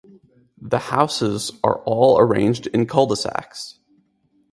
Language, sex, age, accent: English, male, 19-29, United States English